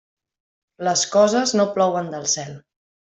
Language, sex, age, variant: Catalan, female, 19-29, Central